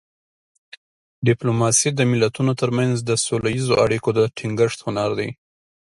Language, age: Pashto, 19-29